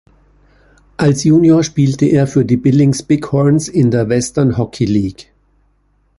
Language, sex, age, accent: German, male, 50-59, Österreichisches Deutsch